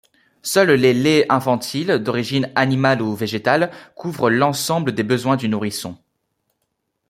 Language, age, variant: French, 19-29, Français de métropole